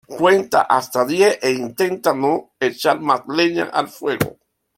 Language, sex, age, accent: Spanish, male, 50-59, Caribe: Cuba, Venezuela, Puerto Rico, República Dominicana, Panamá, Colombia caribeña, México caribeño, Costa del golfo de México